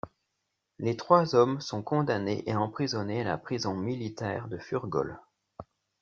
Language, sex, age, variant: French, male, 40-49, Français de métropole